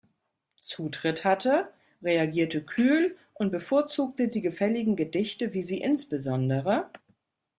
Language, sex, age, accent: German, female, 40-49, Deutschland Deutsch